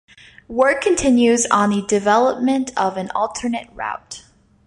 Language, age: English, 19-29